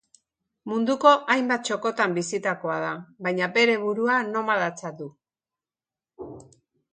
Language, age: Basque, 60-69